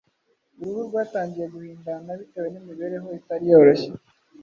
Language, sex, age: Kinyarwanda, male, 19-29